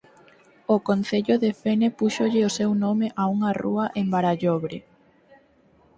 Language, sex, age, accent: Galician, female, under 19, Normativo (estándar)